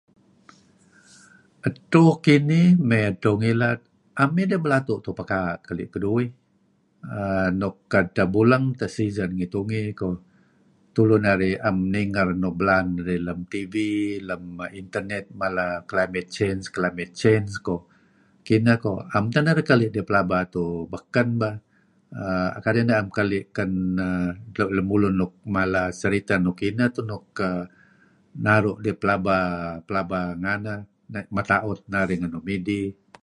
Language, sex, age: Kelabit, male, 70-79